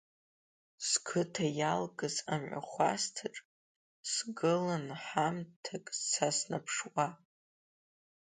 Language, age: Abkhazian, under 19